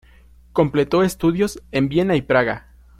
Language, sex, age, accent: Spanish, male, 19-29, México